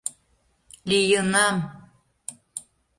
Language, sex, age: Mari, female, 60-69